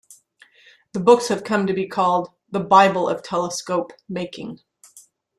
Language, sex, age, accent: English, female, 60-69, United States English